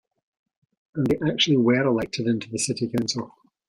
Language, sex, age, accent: English, male, 50-59, Scottish English